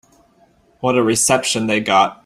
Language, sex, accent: English, male, United States English